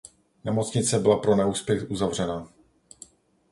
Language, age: Czech, 40-49